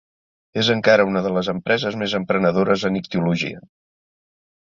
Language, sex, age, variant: Catalan, male, 50-59, Central